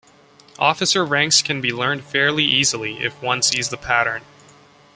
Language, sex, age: English, male, 19-29